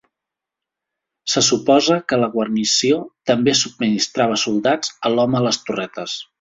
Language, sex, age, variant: Catalan, male, 30-39, Central